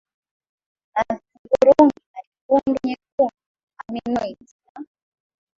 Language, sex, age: Swahili, female, 19-29